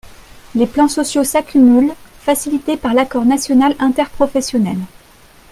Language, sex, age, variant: French, female, 19-29, Français de métropole